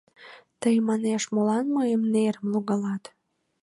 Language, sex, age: Mari, female, 19-29